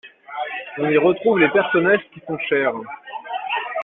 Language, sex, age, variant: French, male, 19-29, Français de métropole